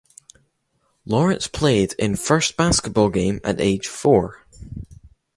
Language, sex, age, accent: English, male, under 19, Scottish English